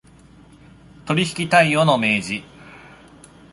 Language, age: Japanese, 40-49